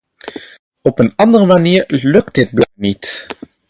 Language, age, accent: Dutch, 19-29, Nederlands Nederlands